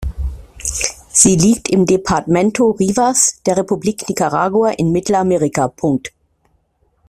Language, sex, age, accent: German, female, 50-59, Deutschland Deutsch